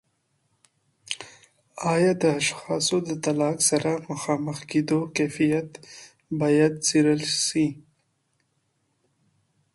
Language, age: Pashto, 19-29